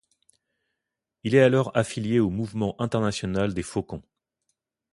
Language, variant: French, Français de métropole